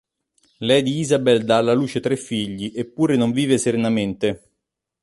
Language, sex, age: Italian, male, 40-49